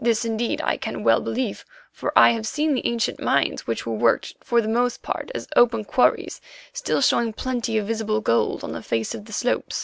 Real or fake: real